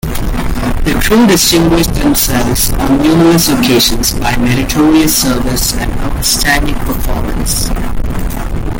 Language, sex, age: English, male, 19-29